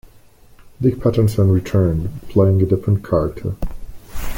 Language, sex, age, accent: English, male, 30-39, Australian English